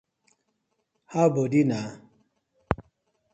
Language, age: Nigerian Pidgin, 40-49